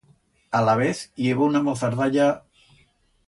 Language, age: Aragonese, 60-69